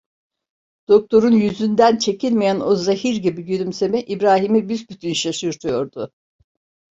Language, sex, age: Turkish, female, 70-79